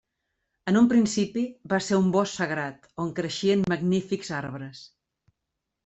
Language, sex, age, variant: Catalan, female, 50-59, Central